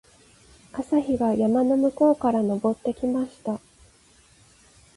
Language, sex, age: Japanese, female, 30-39